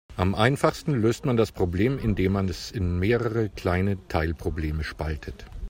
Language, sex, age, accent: German, male, 50-59, Deutschland Deutsch